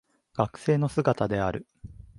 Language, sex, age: Japanese, male, 19-29